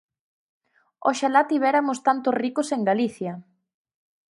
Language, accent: Galician, Central (gheada); Normativo (estándar)